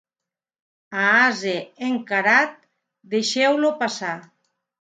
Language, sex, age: Catalan, female, 50-59